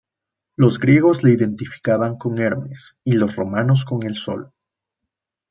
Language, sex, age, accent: Spanish, male, 30-39, México